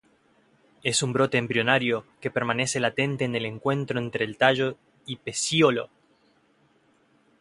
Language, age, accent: Spanish, 30-39, Rioplatense: Argentina, Uruguay, este de Bolivia, Paraguay